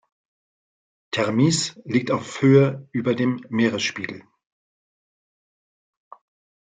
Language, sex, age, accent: German, male, 50-59, Deutschland Deutsch